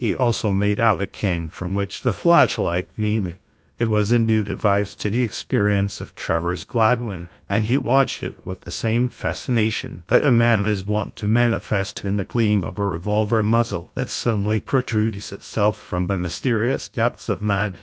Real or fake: fake